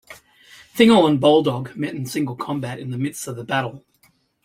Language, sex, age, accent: English, male, 40-49, Australian English